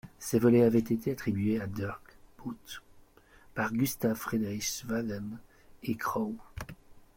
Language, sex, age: French, male, 30-39